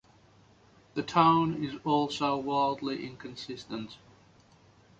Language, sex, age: English, male, 19-29